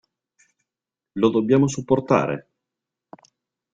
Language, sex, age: Italian, male, 19-29